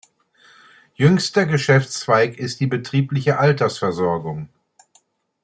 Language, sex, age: German, male, 60-69